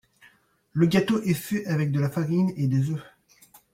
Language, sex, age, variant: French, male, 40-49, Français de métropole